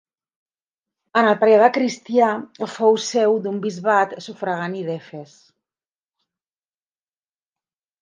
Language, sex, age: Catalan, female, 50-59